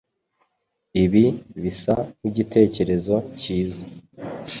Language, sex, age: Kinyarwanda, male, 19-29